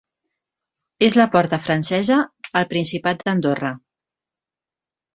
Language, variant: Catalan, Central